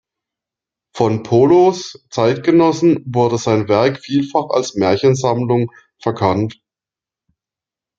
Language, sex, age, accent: German, male, 30-39, Deutschland Deutsch